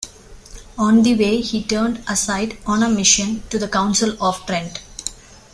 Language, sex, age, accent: English, female, 30-39, India and South Asia (India, Pakistan, Sri Lanka)